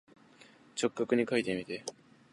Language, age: Japanese, under 19